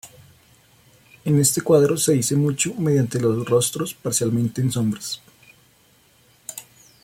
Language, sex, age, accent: Spanish, male, 30-39, Andino-Pacífico: Colombia, Perú, Ecuador, oeste de Bolivia y Venezuela andina